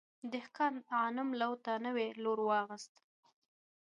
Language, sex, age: Pashto, female, under 19